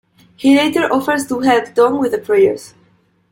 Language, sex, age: English, female, 19-29